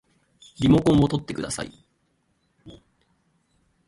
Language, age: Japanese, 19-29